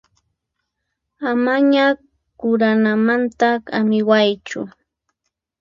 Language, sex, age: Puno Quechua, female, 30-39